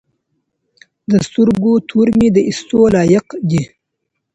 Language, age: Pashto, 19-29